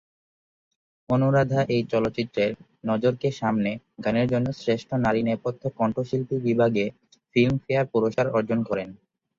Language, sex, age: Bengali, male, 19-29